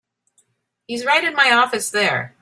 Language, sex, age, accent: English, male, 50-59, United States English